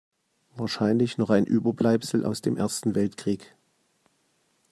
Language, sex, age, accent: German, male, 50-59, Deutschland Deutsch